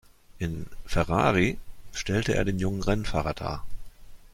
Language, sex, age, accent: German, male, 50-59, Deutschland Deutsch